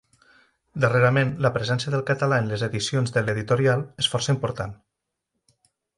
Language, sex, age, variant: Catalan, male, 40-49, Nord-Occidental